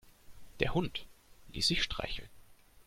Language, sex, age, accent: German, male, 30-39, Deutschland Deutsch